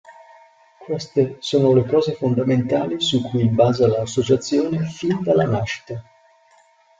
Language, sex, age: Italian, male, 40-49